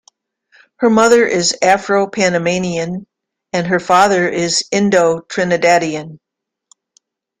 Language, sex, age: English, female, 70-79